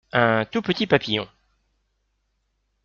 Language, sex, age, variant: French, male, 40-49, Français de métropole